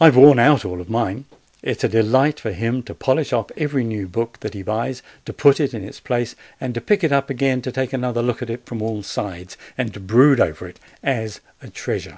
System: none